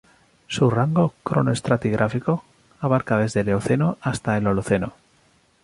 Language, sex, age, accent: Spanish, male, 40-49, España: Centro-Sur peninsular (Madrid, Toledo, Castilla-La Mancha)